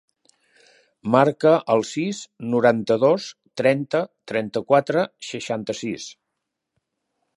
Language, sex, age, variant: Catalan, male, 60-69, Central